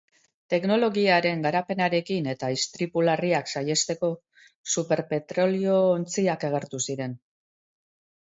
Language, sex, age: Basque, female, 50-59